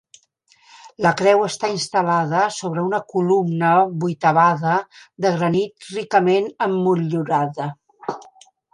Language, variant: Catalan, Central